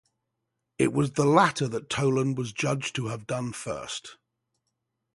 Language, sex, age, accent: English, male, 40-49, England English